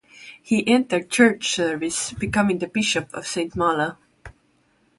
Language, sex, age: English, female, 19-29